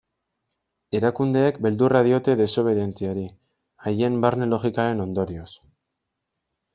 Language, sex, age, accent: Basque, male, 19-29, Erdialdekoa edo Nafarra (Gipuzkoa, Nafarroa)